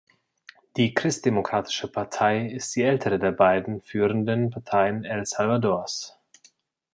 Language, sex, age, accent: German, male, 19-29, Deutschland Deutsch